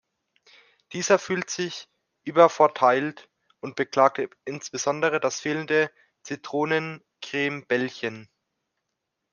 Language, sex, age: German, male, 19-29